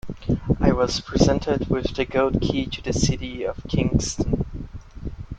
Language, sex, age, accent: English, male, 19-29, United States English